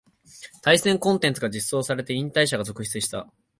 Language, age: Japanese, 19-29